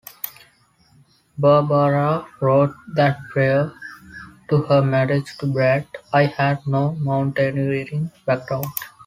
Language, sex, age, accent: English, male, 19-29, India and South Asia (India, Pakistan, Sri Lanka)